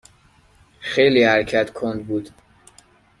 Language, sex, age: Persian, male, 19-29